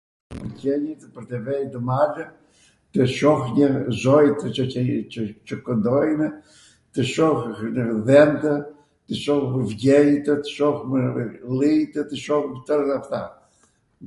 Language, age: Arvanitika Albanian, 70-79